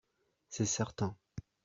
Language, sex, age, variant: French, male, under 19, Français de métropole